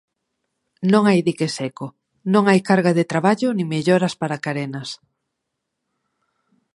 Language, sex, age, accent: Galician, female, 30-39, Normativo (estándar)